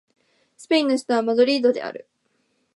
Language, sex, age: Japanese, female, 19-29